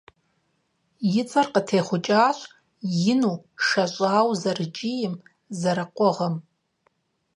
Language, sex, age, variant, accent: Kabardian, female, 30-39, Адыгэбзэ (Къэбэрдей, Кирил, псоми зэдай), Джылэхъстэней (Gilahsteney)